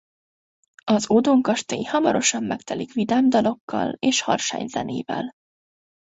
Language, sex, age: Hungarian, female, 19-29